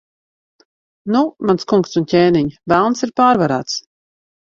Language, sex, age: Latvian, female, 30-39